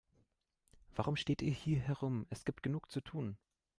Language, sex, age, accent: German, male, under 19, Deutschland Deutsch